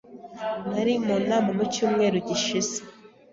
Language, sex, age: Kinyarwanda, female, 19-29